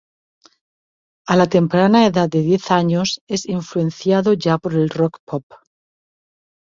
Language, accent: Spanish, España: Centro-Sur peninsular (Madrid, Toledo, Castilla-La Mancha)